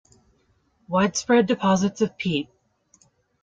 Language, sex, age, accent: English, male, 19-29, United States English